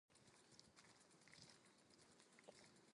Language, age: English, 19-29